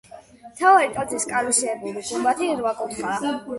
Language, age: Georgian, 30-39